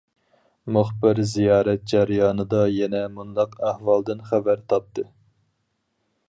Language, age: Uyghur, 19-29